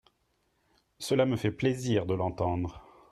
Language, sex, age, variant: French, male, 40-49, Français de métropole